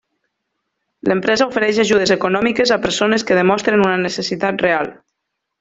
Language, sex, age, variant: Catalan, female, 40-49, Nord-Occidental